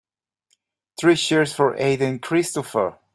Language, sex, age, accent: English, male, 30-39, Irish English